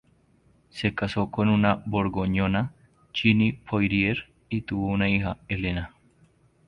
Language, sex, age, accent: Spanish, male, 19-29, Andino-Pacífico: Colombia, Perú, Ecuador, oeste de Bolivia y Venezuela andina